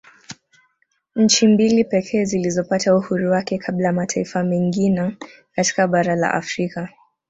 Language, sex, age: Swahili, female, 19-29